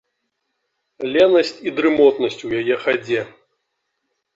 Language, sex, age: Belarusian, male, 30-39